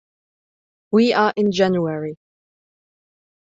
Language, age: English, 19-29